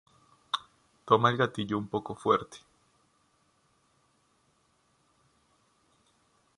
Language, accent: Spanish, Andino-Pacífico: Colombia, Perú, Ecuador, oeste de Bolivia y Venezuela andina